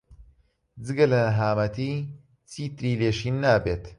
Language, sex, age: Central Kurdish, male, 19-29